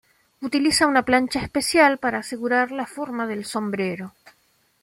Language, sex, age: Spanish, female, 40-49